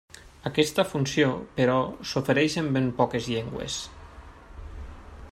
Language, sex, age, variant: Catalan, male, 19-29, Nord-Occidental